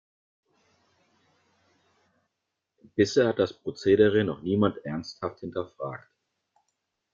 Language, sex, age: German, male, 40-49